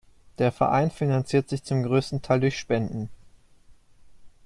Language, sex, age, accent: German, male, 19-29, Deutschland Deutsch